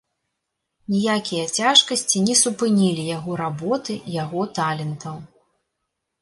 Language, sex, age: Belarusian, female, 30-39